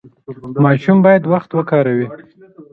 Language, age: Pashto, 30-39